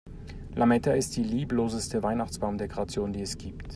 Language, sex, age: German, male, 40-49